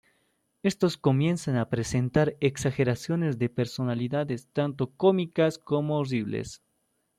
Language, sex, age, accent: Spanish, male, 19-29, Andino-Pacífico: Colombia, Perú, Ecuador, oeste de Bolivia y Venezuela andina